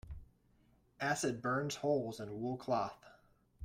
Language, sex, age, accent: English, male, 30-39, United States English